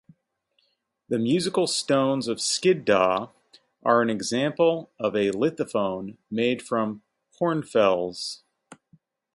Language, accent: English, United States English